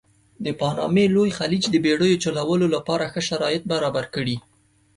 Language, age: Pashto, 19-29